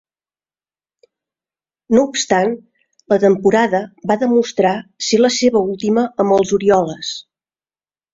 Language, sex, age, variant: Catalan, female, 40-49, Central